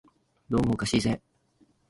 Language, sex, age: Japanese, male, 19-29